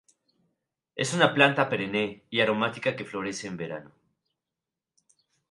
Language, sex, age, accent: Spanish, male, 19-29, México